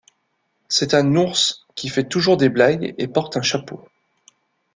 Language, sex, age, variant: French, male, 40-49, Français de métropole